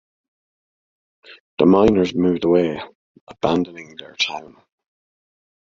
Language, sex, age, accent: English, male, 40-49, Irish English